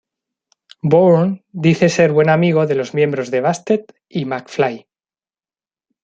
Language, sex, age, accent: Spanish, male, 40-49, España: Centro-Sur peninsular (Madrid, Toledo, Castilla-La Mancha)